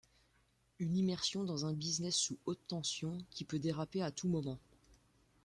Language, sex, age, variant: French, female, 19-29, Français de métropole